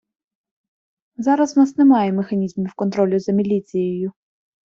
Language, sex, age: Ukrainian, female, 19-29